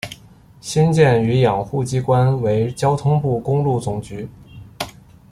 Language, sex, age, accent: Chinese, male, 19-29, 出生地：北京市